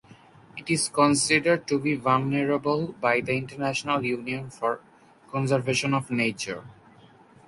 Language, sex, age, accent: English, male, under 19, India and South Asia (India, Pakistan, Sri Lanka)